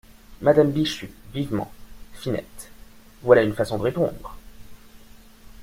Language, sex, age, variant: French, male, 19-29, Français de métropole